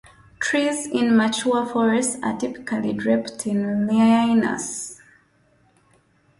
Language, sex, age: English, female, 19-29